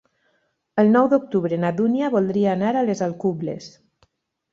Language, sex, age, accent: Catalan, female, 50-59, valencià